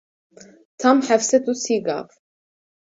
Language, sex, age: Kurdish, female, 19-29